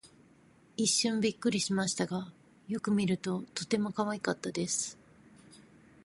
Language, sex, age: Japanese, female, 50-59